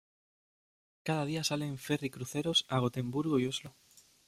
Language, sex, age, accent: Spanish, male, 19-29, España: Sur peninsular (Andalucia, Extremadura, Murcia)